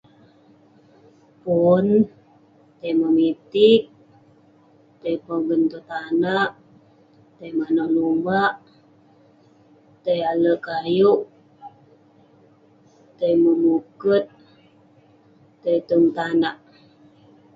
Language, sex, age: Western Penan, female, 19-29